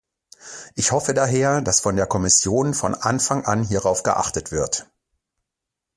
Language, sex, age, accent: German, male, 40-49, Deutschland Deutsch